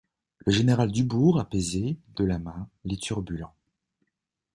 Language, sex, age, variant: French, male, 30-39, Français de métropole